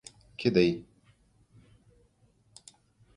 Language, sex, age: Pashto, male, 30-39